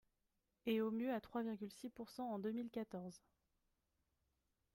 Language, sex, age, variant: French, female, 19-29, Français de métropole